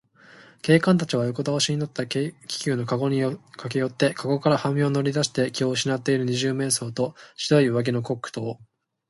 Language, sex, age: Japanese, male, 19-29